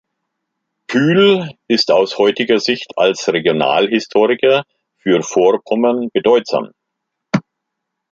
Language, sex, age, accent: German, male, 50-59, Deutschland Deutsch